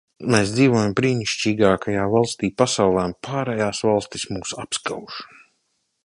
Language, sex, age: Latvian, male, 30-39